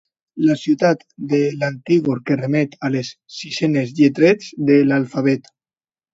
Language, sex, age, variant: Catalan, male, under 19, Alacantí